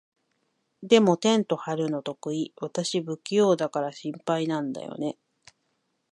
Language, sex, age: Japanese, female, 40-49